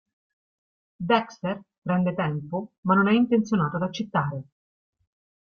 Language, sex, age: Italian, female, 40-49